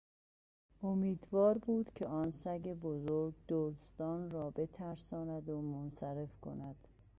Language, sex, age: Persian, female, 40-49